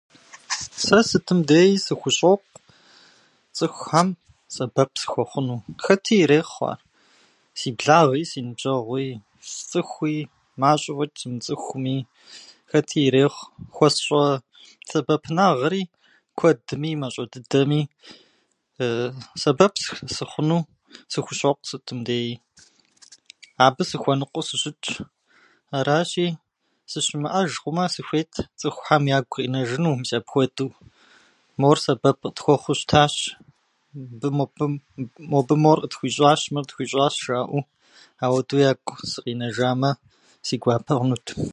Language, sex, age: Kabardian, male, 40-49